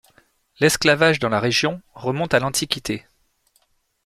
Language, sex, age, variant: French, male, 30-39, Français de métropole